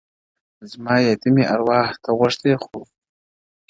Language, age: Pashto, 19-29